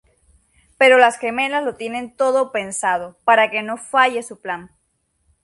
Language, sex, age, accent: Spanish, female, 19-29, América central; Caribe: Cuba, Venezuela, Puerto Rico, República Dominicana, Panamá, Colombia caribeña, México caribeño, Costa del golfo de México